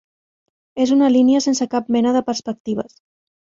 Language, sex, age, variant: Catalan, female, 40-49, Central